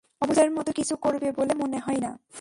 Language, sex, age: Bengali, female, 19-29